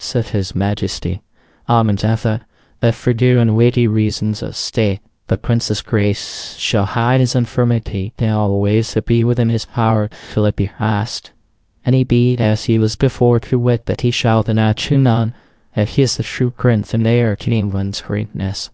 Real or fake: fake